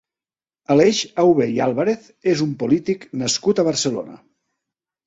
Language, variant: Catalan, Central